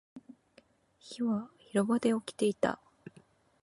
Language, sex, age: Japanese, female, 30-39